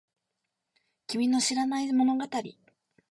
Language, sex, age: Japanese, female, 19-29